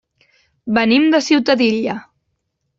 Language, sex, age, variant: Catalan, female, 19-29, Central